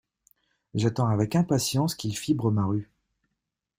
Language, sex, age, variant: French, male, 30-39, Français de métropole